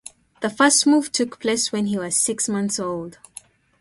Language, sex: English, female